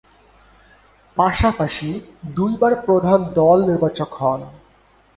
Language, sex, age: Bengali, male, 19-29